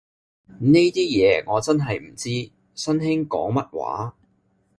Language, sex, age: Cantonese, male, 19-29